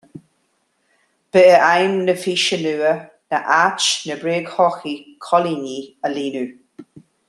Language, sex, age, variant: Irish, male, 50-59, Gaeilge Uladh